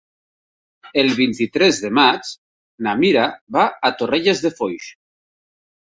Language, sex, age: Catalan, male, 40-49